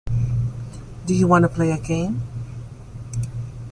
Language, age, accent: English, 40-49, Filipino